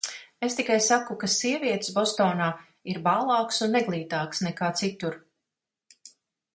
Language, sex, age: Latvian, female, 50-59